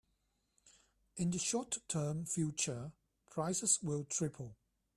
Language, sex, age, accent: English, male, 30-39, Hong Kong English